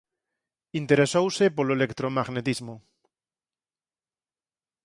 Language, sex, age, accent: Galician, male, 40-49, Normativo (estándar)